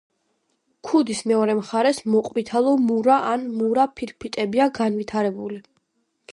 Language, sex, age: Georgian, female, 50-59